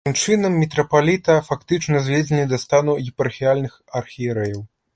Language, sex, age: Belarusian, male, 19-29